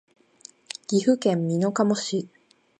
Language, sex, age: Japanese, female, 19-29